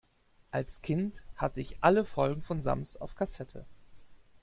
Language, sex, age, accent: German, male, 30-39, Deutschland Deutsch